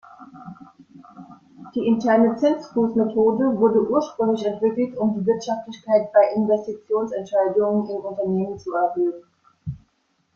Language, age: German, 50-59